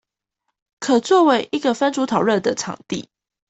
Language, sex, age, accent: Chinese, female, 19-29, 出生地：臺北市